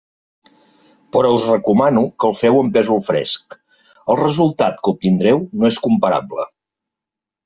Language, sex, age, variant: Catalan, male, 50-59, Central